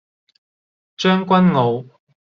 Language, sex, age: Cantonese, male, 30-39